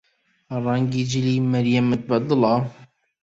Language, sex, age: Central Kurdish, male, 30-39